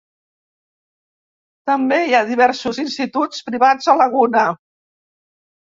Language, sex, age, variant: Catalan, female, 70-79, Central